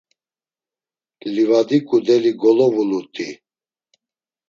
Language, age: Laz, 50-59